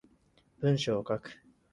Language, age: Japanese, under 19